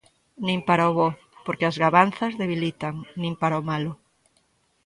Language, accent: Galician, Atlántico (seseo e gheada)